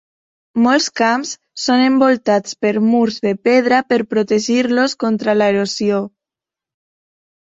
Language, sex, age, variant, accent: Catalan, female, 19-29, Septentrional, septentrional